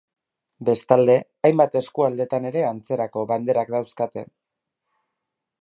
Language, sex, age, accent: Basque, male, 30-39, Mendebalekoa (Araba, Bizkaia, Gipuzkoako mendebaleko herri batzuk)